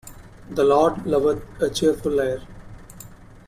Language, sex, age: English, male, 19-29